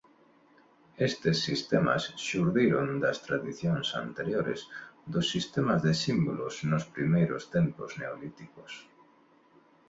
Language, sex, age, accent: Galician, male, 40-49, Neofalante